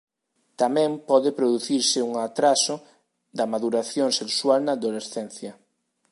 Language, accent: Galician, Oriental (común en zona oriental)